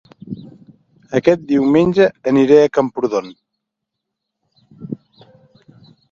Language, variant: Catalan, Central